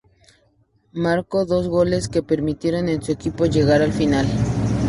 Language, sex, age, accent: Spanish, female, 19-29, México